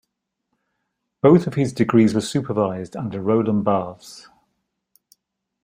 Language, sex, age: English, male, 60-69